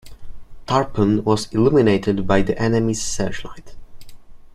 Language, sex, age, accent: English, male, under 19, United States English